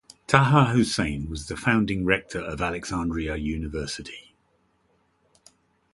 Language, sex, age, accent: English, male, 60-69, England English